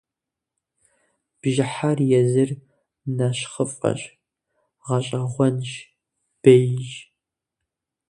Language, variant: Kabardian, Адыгэбзэ (Къэбэрдей, Кирил, псоми зэдай)